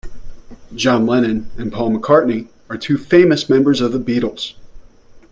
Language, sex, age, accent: English, male, 40-49, United States English